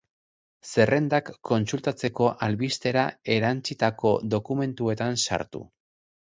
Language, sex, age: Basque, male, 40-49